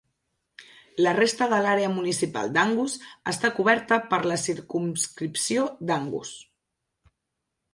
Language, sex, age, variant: Catalan, female, 30-39, Central